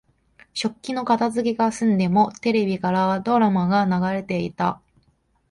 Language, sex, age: Japanese, female, 19-29